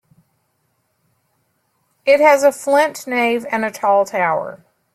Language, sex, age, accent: English, female, 50-59, United States English